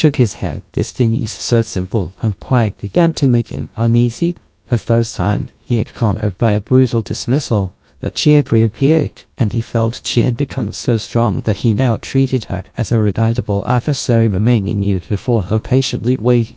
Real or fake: fake